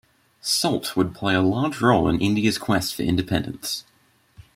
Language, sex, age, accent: English, male, under 19, Australian English